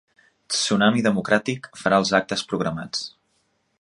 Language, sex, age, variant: Catalan, male, 19-29, Central